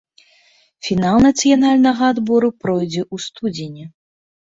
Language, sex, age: Belarusian, female, 30-39